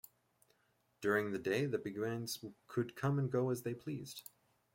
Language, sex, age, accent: English, male, 30-39, Canadian English